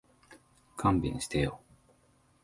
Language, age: Japanese, 19-29